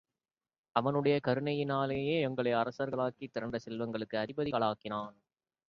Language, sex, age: Tamil, male, 19-29